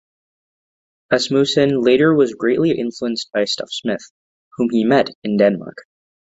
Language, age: English, under 19